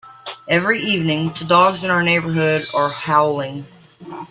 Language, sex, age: English, female, 30-39